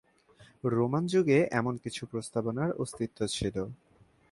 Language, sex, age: Bengali, male, 19-29